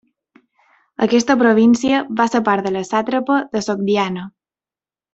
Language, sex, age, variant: Catalan, female, 19-29, Balear